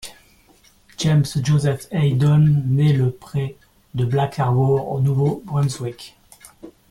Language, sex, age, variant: French, male, 40-49, Français de métropole